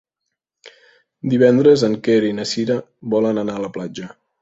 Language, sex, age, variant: Catalan, male, 19-29, Central